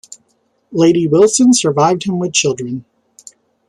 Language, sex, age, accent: English, male, 19-29, United States English